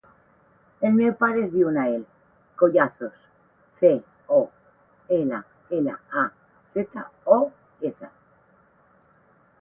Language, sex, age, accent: Catalan, female, 50-59, central; nord-occidental